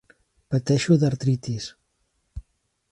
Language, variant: Catalan, Central